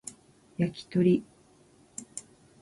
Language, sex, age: Japanese, female, 60-69